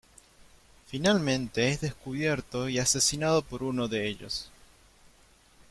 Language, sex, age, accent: Spanish, male, 19-29, Rioplatense: Argentina, Uruguay, este de Bolivia, Paraguay